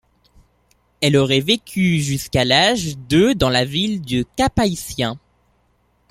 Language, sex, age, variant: French, male, under 19, Français de métropole